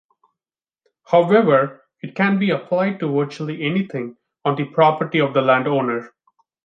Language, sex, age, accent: English, male, 30-39, India and South Asia (India, Pakistan, Sri Lanka)